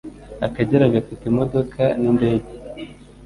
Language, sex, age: Kinyarwanda, male, 30-39